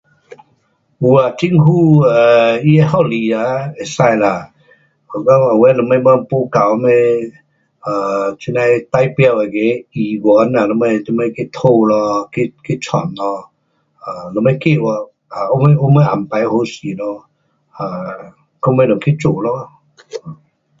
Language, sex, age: Pu-Xian Chinese, male, 60-69